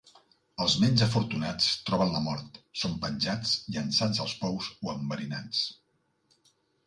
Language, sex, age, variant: Catalan, male, 40-49, Central